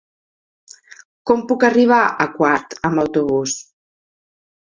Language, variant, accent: Catalan, Nord-Occidental, Tortosí